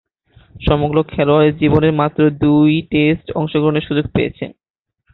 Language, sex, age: Bengali, male, under 19